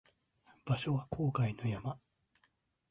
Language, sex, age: Japanese, male, 19-29